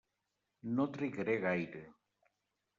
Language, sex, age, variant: Catalan, male, 60-69, Septentrional